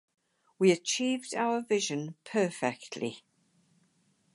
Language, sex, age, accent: English, female, 80-89, England English